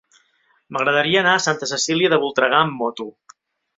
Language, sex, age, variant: Catalan, male, 30-39, Central